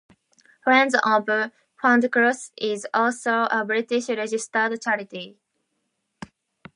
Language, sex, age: English, female, 19-29